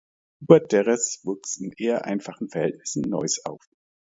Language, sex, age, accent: German, male, 50-59, Deutschland Deutsch